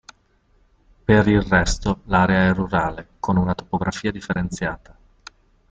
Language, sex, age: Italian, male, 40-49